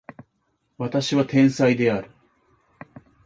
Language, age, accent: Japanese, 50-59, 標準語